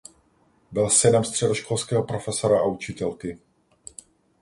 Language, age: Czech, 40-49